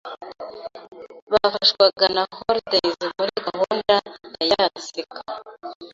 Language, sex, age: Kinyarwanda, female, 19-29